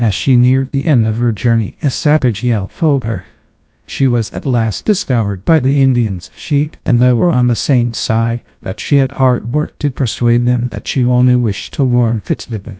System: TTS, GlowTTS